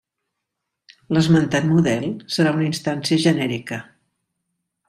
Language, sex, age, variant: Catalan, female, 70-79, Central